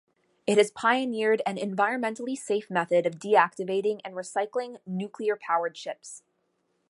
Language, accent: English, United States English